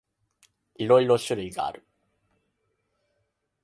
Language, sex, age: Japanese, male, 19-29